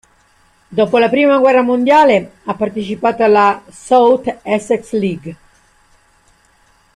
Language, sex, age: Italian, female, 50-59